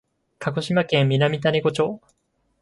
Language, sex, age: Japanese, male, 19-29